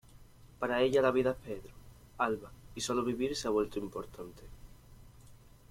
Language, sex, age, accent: Spanish, male, 19-29, España: Sur peninsular (Andalucia, Extremadura, Murcia)